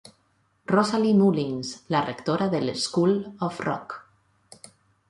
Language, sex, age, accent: Spanish, female, 40-49, España: Norte peninsular (Asturias, Castilla y León, Cantabria, País Vasco, Navarra, Aragón, La Rioja, Guadalajara, Cuenca)